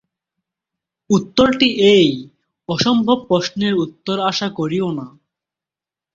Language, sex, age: Bengali, male, 19-29